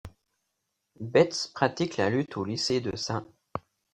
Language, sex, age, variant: French, male, 40-49, Français de métropole